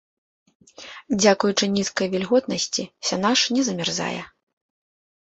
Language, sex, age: Belarusian, female, 30-39